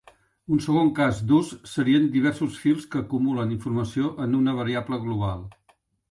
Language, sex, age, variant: Catalan, male, 60-69, Central